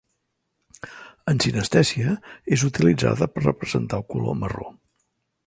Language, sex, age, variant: Catalan, male, 60-69, Central